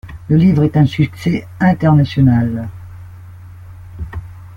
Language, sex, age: French, female, 60-69